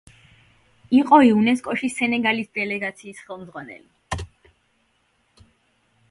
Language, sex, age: Georgian, female, 19-29